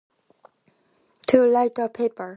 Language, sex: English, female